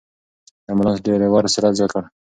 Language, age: Pashto, 19-29